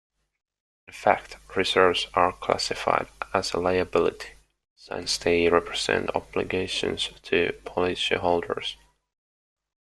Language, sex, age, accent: English, male, 19-29, United States English